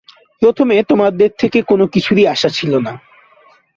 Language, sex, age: Bengali, male, 19-29